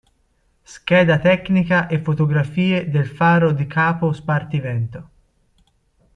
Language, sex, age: Italian, male, 30-39